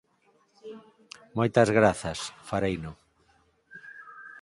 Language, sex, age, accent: Galician, male, 50-59, Central (gheada)